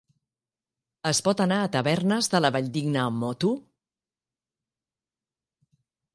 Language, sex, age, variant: Catalan, female, 50-59, Central